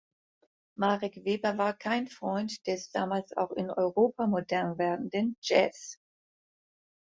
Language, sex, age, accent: German, female, 60-69, Deutschland Deutsch